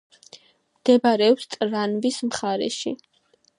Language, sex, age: Georgian, female, 19-29